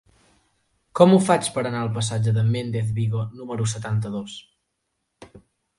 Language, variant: Catalan, Central